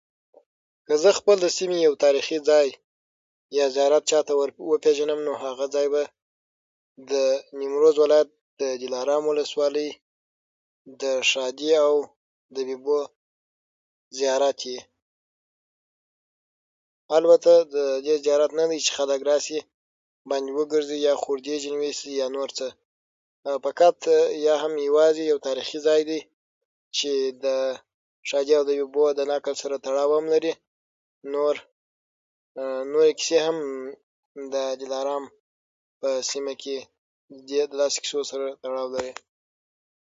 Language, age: Pashto, under 19